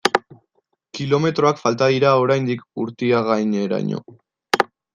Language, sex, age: Basque, male, 19-29